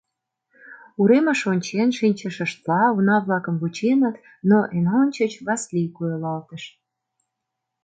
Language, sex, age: Mari, female, 30-39